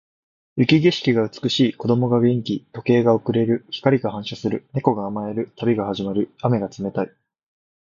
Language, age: Japanese, 19-29